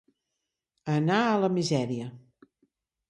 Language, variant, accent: Catalan, Central, central